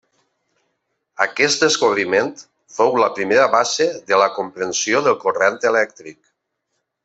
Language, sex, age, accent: Catalan, male, 50-59, valencià